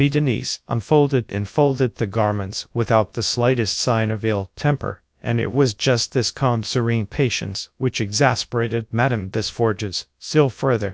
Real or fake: fake